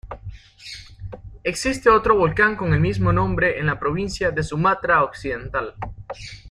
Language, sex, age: Spanish, male, 19-29